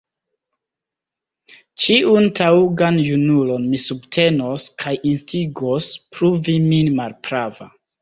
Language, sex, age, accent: Esperanto, male, 30-39, Internacia